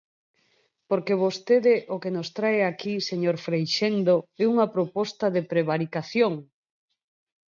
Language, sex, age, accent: Galician, female, 40-49, Normativo (estándar)